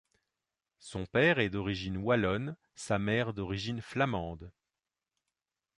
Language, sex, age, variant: French, male, 40-49, Français de métropole